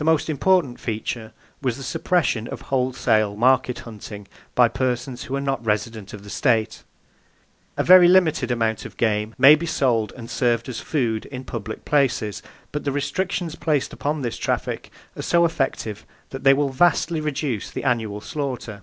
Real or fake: real